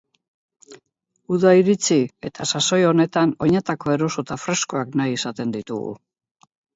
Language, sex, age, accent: Basque, female, 70-79, Mendebalekoa (Araba, Bizkaia, Gipuzkoako mendebaleko herri batzuk)